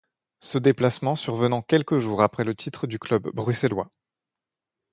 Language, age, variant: French, 19-29, Français de métropole